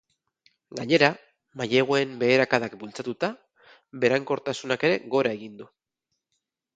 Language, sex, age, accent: Basque, male, 40-49, Mendebalekoa (Araba, Bizkaia, Gipuzkoako mendebaleko herri batzuk)